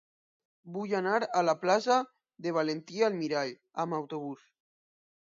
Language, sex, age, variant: Catalan, male, under 19, Alacantí